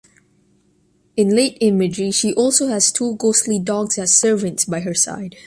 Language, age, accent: English, under 19, United States English